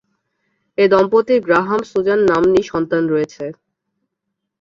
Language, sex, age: Bengali, female, 19-29